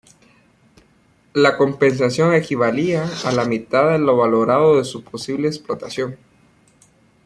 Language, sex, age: Spanish, male, 30-39